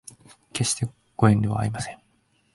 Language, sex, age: Japanese, male, 19-29